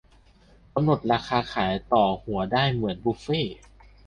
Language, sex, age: Thai, male, 19-29